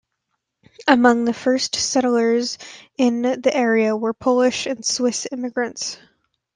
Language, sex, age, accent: English, female, 19-29, United States English